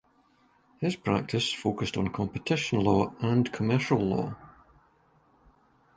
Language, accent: English, Scottish English